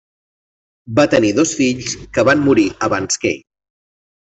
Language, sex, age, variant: Catalan, male, 40-49, Central